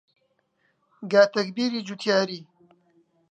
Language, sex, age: Central Kurdish, male, 19-29